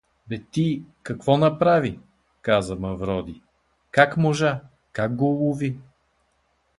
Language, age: Bulgarian, 60-69